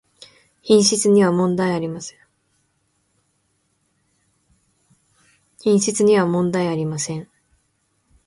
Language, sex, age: Japanese, female, 19-29